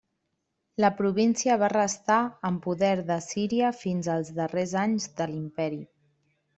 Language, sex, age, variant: Catalan, female, 40-49, Central